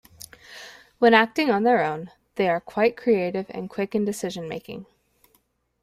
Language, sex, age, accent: English, female, 19-29, England English